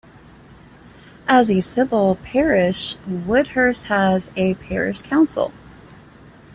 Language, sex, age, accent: English, female, 40-49, United States English